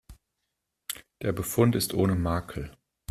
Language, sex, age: German, male, 40-49